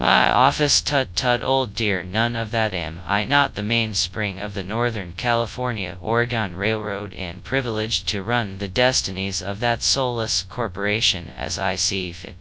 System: TTS, FastPitch